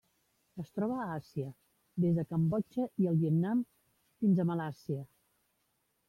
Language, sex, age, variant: Catalan, female, 50-59, Nord-Occidental